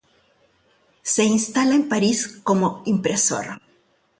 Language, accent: Spanish, Andino-Pacífico: Colombia, Perú, Ecuador, oeste de Bolivia y Venezuela andina